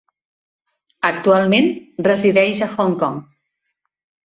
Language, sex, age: Catalan, female, 50-59